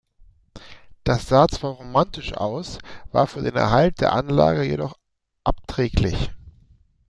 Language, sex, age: German, male, 30-39